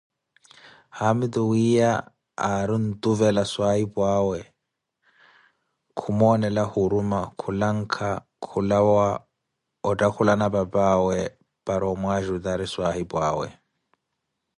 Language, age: Koti, 30-39